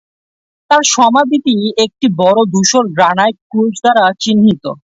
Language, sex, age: Bengali, male, 19-29